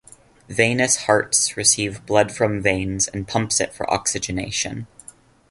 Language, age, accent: English, 19-29, Canadian English